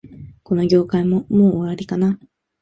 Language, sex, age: Japanese, female, 19-29